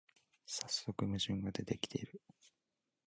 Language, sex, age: Japanese, male, 19-29